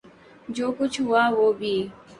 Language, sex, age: Urdu, female, 19-29